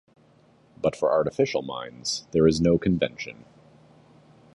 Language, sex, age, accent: English, male, 30-39, United States English